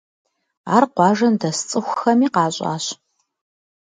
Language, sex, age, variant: Kabardian, female, 50-59, Адыгэбзэ (Къэбэрдей, Кирил, псоми зэдай)